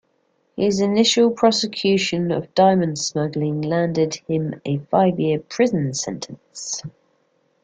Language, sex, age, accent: English, female, 40-49, England English